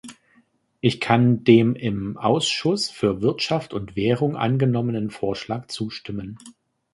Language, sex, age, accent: German, male, 30-39, Deutschland Deutsch